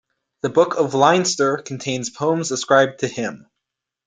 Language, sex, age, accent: English, male, 19-29, United States English